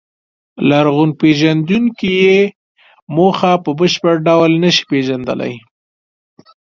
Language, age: Pashto, 19-29